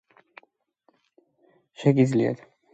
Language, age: Georgian, under 19